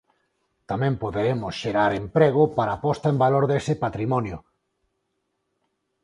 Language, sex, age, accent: Galician, male, 40-49, Normativo (estándar); Neofalante